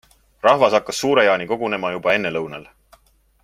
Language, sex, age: Estonian, male, 30-39